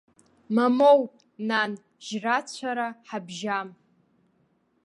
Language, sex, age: Abkhazian, female, under 19